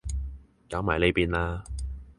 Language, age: Cantonese, 19-29